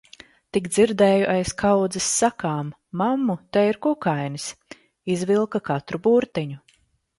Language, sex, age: Latvian, female, 40-49